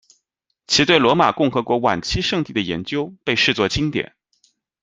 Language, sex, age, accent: Chinese, male, 30-39, 出生地：浙江省